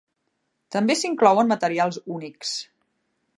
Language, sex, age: Catalan, female, 40-49